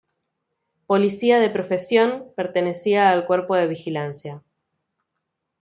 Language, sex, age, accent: Spanish, female, 19-29, Rioplatense: Argentina, Uruguay, este de Bolivia, Paraguay